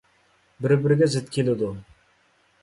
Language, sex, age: Uyghur, male, 30-39